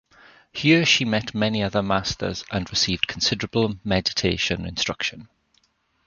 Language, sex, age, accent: English, male, 40-49, Welsh English